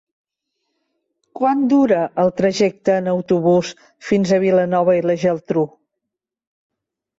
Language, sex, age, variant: Catalan, female, 60-69, Central